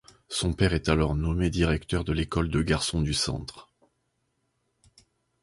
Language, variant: French, Français de métropole